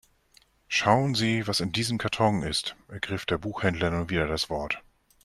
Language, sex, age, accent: German, male, 50-59, Deutschland Deutsch